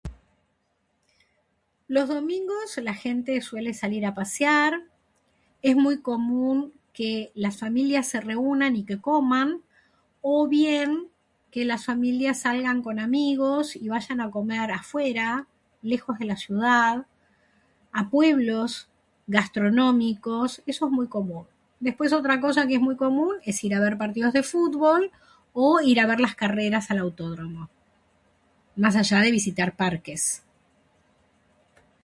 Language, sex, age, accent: Spanish, female, 60-69, Rioplatense: Argentina, Uruguay, este de Bolivia, Paraguay